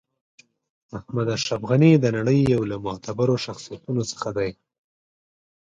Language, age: Pashto, 30-39